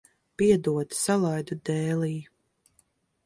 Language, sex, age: Latvian, female, 40-49